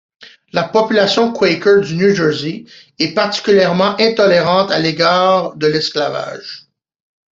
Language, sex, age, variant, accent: French, male, 40-49, Français d'Amérique du Nord, Français du Canada